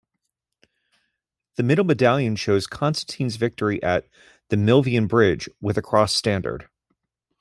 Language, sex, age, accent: English, male, 40-49, United States English